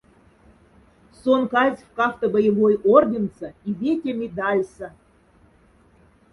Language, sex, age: Moksha, female, 40-49